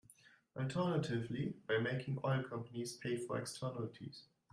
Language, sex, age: English, male, 19-29